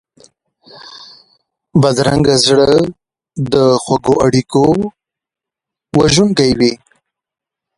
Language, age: Pashto, 30-39